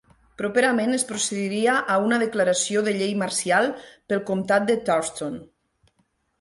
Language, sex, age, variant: Catalan, female, 40-49, Nord-Occidental